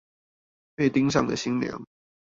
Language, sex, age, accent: Chinese, male, under 19, 出生地：新北市